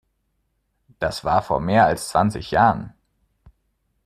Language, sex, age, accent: German, male, 30-39, Deutschland Deutsch